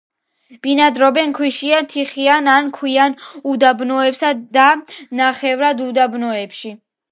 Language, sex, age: Georgian, female, under 19